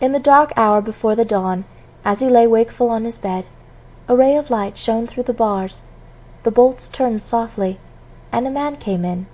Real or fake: real